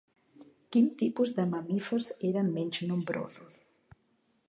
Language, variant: Catalan, Central